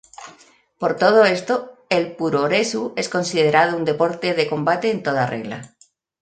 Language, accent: Spanish, España: Centro-Sur peninsular (Madrid, Toledo, Castilla-La Mancha)